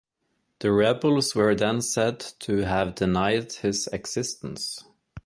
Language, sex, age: English, male, 30-39